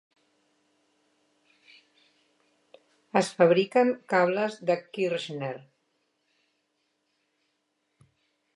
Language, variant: Catalan, Central